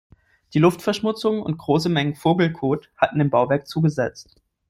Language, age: German, 19-29